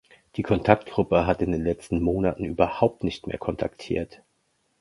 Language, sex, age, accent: German, male, 30-39, Deutschland Deutsch